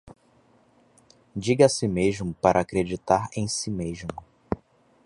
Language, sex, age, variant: Portuguese, male, 19-29, Portuguese (Brasil)